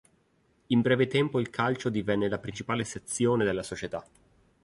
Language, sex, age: Italian, male, 30-39